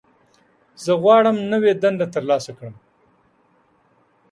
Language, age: Pashto, 50-59